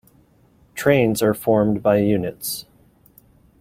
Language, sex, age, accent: English, male, 30-39, United States English